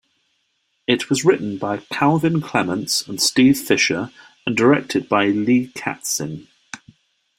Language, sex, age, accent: English, male, 30-39, England English